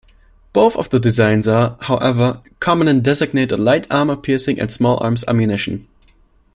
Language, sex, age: English, male, 19-29